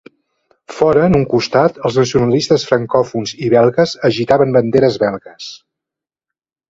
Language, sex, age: Catalan, male, 50-59